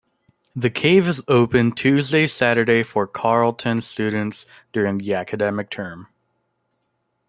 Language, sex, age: English, male, under 19